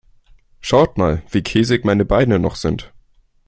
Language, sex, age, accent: German, male, under 19, Deutschland Deutsch